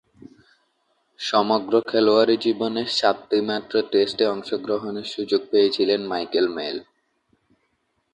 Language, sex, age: Bengali, male, under 19